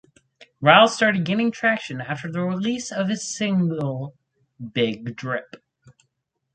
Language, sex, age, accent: English, male, under 19, United States English